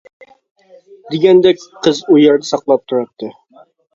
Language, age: Uyghur, 19-29